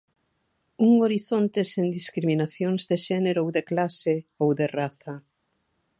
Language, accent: Galician, Normativo (estándar)